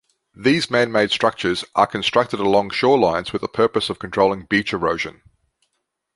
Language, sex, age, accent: English, male, 50-59, Australian English